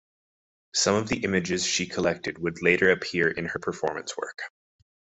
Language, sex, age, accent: English, male, 19-29, Canadian English